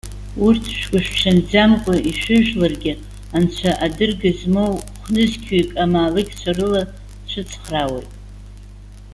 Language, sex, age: Abkhazian, female, 70-79